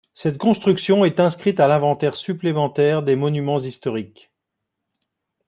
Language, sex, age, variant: French, male, 50-59, Français de métropole